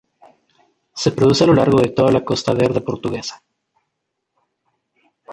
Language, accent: Spanish, América central